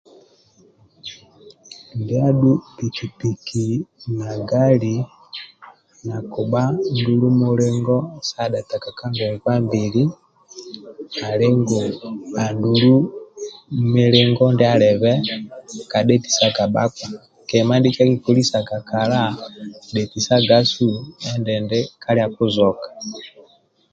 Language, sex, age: Amba (Uganda), male, 50-59